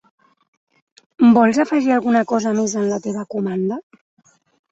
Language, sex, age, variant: Catalan, female, 19-29, Central